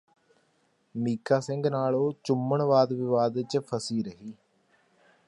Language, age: Punjabi, 30-39